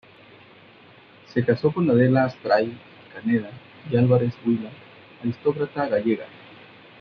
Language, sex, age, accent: Spanish, male, 30-39, México